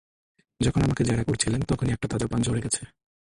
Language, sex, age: Bengali, male, 19-29